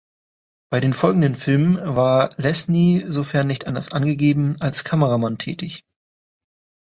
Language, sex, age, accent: German, male, 30-39, Deutschland Deutsch